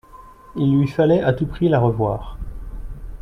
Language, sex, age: French, male, 30-39